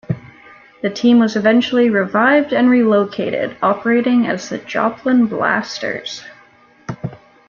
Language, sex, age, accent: English, female, 19-29, United States English